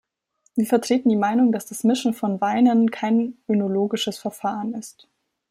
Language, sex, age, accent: German, female, 19-29, Deutschland Deutsch